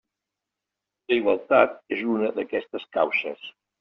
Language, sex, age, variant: Catalan, male, 70-79, Septentrional